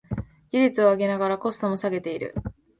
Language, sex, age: Japanese, female, 19-29